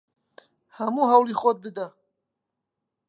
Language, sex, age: Central Kurdish, male, 19-29